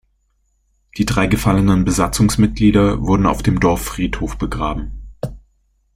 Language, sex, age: German, male, 19-29